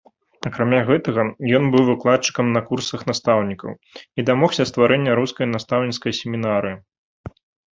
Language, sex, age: Belarusian, male, 30-39